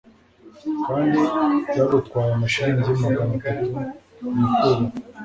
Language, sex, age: Kinyarwanda, male, 19-29